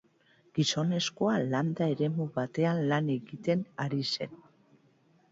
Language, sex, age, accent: Basque, female, 40-49, Mendebalekoa (Araba, Bizkaia, Gipuzkoako mendebaleko herri batzuk)